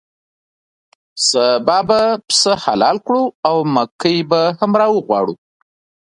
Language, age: Pashto, 30-39